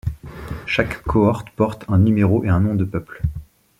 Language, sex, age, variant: French, male, 30-39, Français de métropole